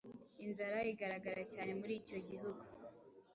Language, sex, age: Kinyarwanda, female, 19-29